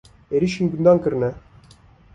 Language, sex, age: Kurdish, male, 19-29